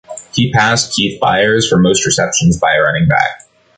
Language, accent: English, United States English